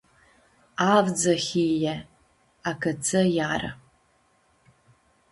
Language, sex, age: Aromanian, female, 30-39